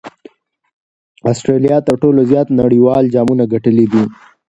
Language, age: Pashto, 19-29